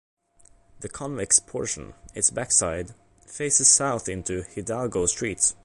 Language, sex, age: English, male, under 19